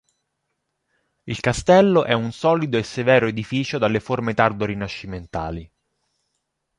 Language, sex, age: Italian, male, 30-39